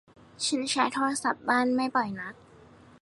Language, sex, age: Thai, female, under 19